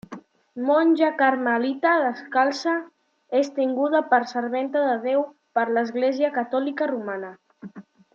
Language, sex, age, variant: Catalan, male, under 19, Central